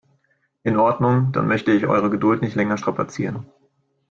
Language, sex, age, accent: German, male, 19-29, Deutschland Deutsch